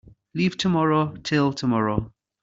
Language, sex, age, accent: English, male, 30-39, England English